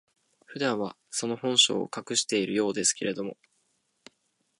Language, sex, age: Japanese, male, 19-29